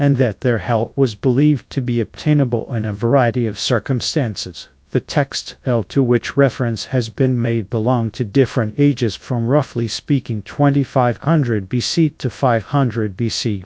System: TTS, GradTTS